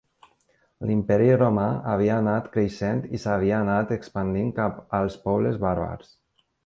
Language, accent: Catalan, valencià